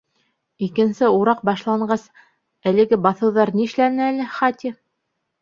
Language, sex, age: Bashkir, female, 30-39